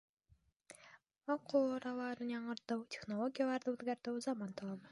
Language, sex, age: Bashkir, female, under 19